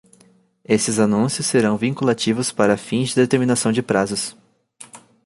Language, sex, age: Portuguese, male, 19-29